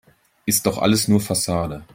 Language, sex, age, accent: German, male, 40-49, Deutschland Deutsch